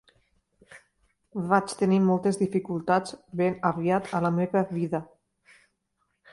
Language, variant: Catalan, Nord-Occidental